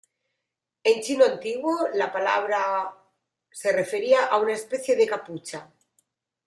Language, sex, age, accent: Spanish, female, 40-49, España: Sur peninsular (Andalucia, Extremadura, Murcia)